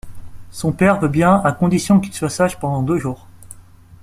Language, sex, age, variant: French, male, 19-29, Français de métropole